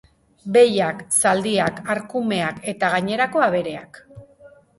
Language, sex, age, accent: Basque, female, 40-49, Mendebalekoa (Araba, Bizkaia, Gipuzkoako mendebaleko herri batzuk)